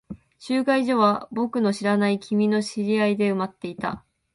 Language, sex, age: Japanese, female, 19-29